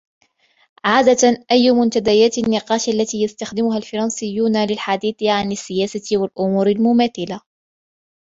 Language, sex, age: Arabic, female, 19-29